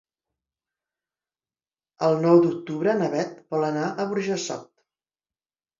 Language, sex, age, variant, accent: Catalan, female, 50-59, Central, central